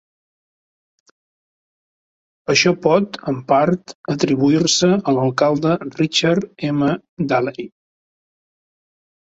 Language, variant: Catalan, Central